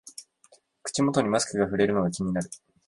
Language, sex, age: Japanese, male, 19-29